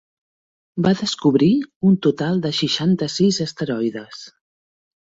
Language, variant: Catalan, Central